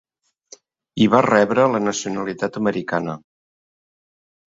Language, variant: Catalan, Central